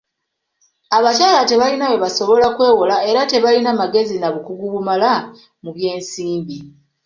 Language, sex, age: Ganda, female, 30-39